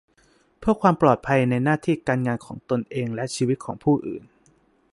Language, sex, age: Thai, male, 19-29